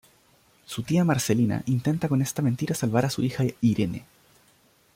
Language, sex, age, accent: Spanish, male, 19-29, Chileno: Chile, Cuyo